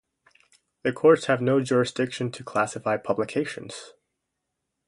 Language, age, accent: English, 19-29, United States English